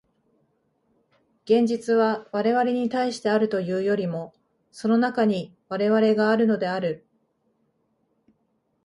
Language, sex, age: Japanese, female, 30-39